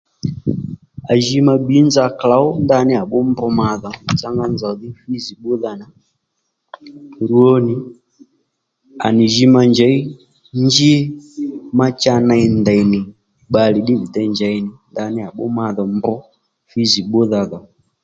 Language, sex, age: Lendu, male, 30-39